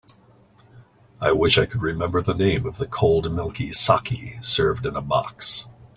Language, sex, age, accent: English, male, 40-49, United States English